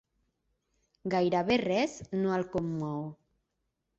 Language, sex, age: Catalan, female, 30-39